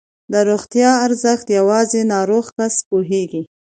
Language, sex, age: Pashto, female, 19-29